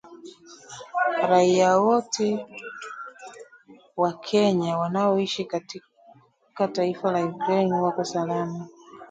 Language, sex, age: Swahili, female, 40-49